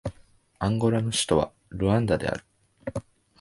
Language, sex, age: Japanese, male, 19-29